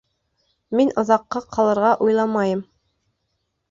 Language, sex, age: Bashkir, female, 19-29